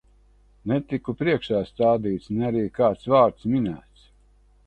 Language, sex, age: Latvian, male, 60-69